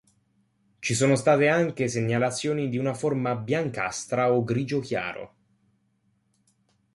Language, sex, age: Italian, male, under 19